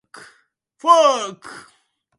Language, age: English, 19-29